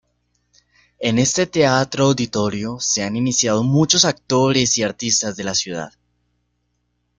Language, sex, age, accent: Spanish, male, 19-29, Andino-Pacífico: Colombia, Perú, Ecuador, oeste de Bolivia y Venezuela andina